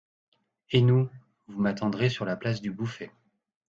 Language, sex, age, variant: French, male, 40-49, Français de métropole